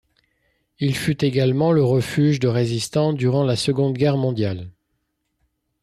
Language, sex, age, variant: French, male, 50-59, Français de métropole